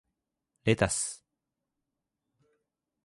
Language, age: Japanese, 30-39